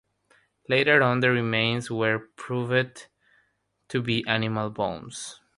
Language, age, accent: English, 19-29, United States English; India and South Asia (India, Pakistan, Sri Lanka)